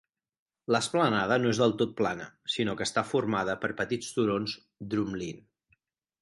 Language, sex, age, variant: Catalan, male, 40-49, Central